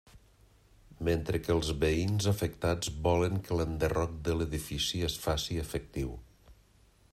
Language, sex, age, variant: Catalan, male, 50-59, Nord-Occidental